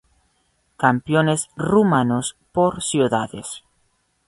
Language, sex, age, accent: Spanish, male, 19-29, Caribe: Cuba, Venezuela, Puerto Rico, República Dominicana, Panamá, Colombia caribeña, México caribeño, Costa del golfo de México